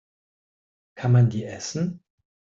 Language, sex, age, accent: German, male, 40-49, Deutschland Deutsch